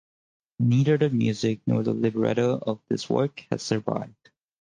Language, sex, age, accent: English, male, 30-39, United States English